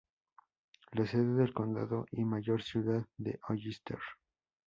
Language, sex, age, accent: Spanish, male, under 19, México